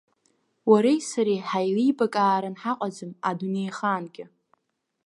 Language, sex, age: Abkhazian, female, under 19